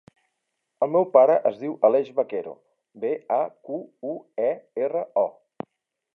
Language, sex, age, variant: Catalan, male, 50-59, Central